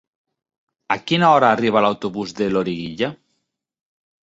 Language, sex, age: Catalan, male, 40-49